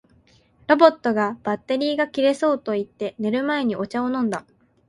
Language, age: Japanese, 19-29